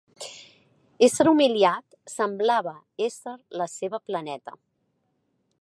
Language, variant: Catalan, Central